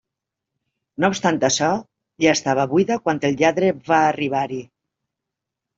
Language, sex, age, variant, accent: Catalan, female, 50-59, Valencià meridional, valencià